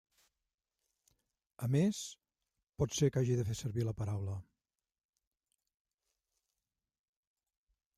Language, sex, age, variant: Catalan, male, 70-79, Central